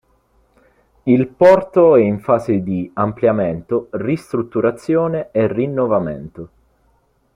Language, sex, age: Italian, male, 19-29